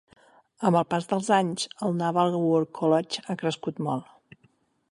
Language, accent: Catalan, central; nord-occidental